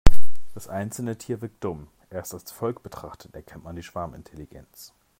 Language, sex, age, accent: German, male, 40-49, Deutschland Deutsch